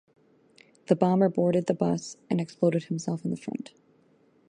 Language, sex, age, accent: English, female, 30-39, United States English